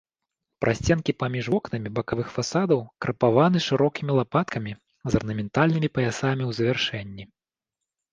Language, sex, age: Belarusian, male, 30-39